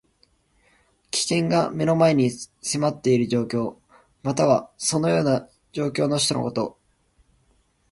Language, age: Japanese, 19-29